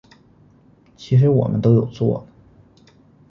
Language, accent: Chinese, 出生地：吉林省